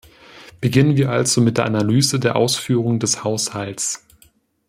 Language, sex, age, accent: German, male, 19-29, Deutschland Deutsch